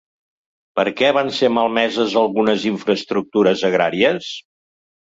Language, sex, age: Catalan, male, 70-79